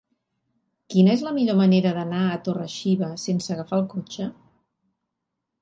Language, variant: Catalan, Central